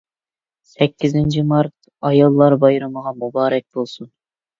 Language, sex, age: Uyghur, male, 19-29